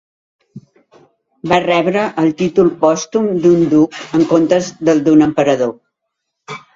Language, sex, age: Catalan, female, 60-69